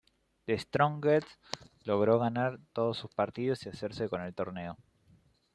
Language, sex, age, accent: Spanish, male, 19-29, Rioplatense: Argentina, Uruguay, este de Bolivia, Paraguay